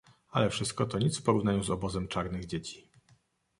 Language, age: Polish, 40-49